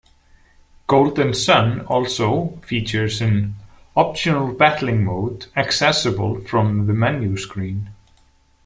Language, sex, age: English, male, 30-39